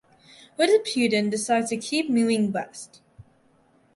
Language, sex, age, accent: English, female, under 19, United States English